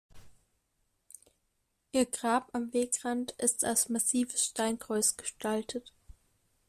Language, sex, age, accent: German, female, 19-29, Deutschland Deutsch